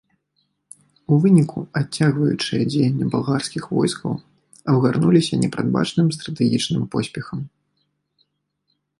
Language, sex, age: Belarusian, male, 19-29